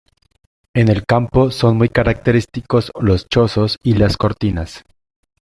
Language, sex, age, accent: Spanish, male, 19-29, Andino-Pacífico: Colombia, Perú, Ecuador, oeste de Bolivia y Venezuela andina